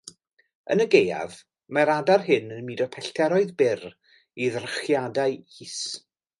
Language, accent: Welsh, Y Deyrnas Unedig Cymraeg